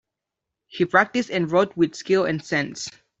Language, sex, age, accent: English, male, under 19, Filipino